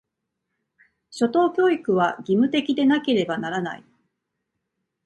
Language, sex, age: Japanese, female, 40-49